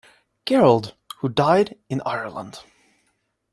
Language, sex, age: English, male, 19-29